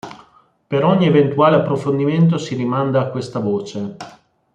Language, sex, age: Italian, male, 40-49